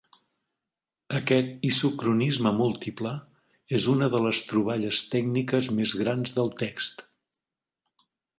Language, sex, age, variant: Catalan, male, 60-69, Nord-Occidental